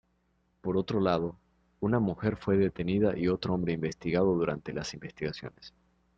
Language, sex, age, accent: Spanish, male, 19-29, Caribe: Cuba, Venezuela, Puerto Rico, República Dominicana, Panamá, Colombia caribeña, México caribeño, Costa del golfo de México